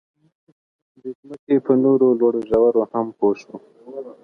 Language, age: Pashto, 30-39